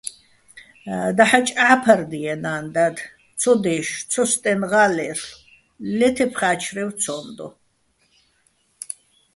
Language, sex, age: Bats, female, 60-69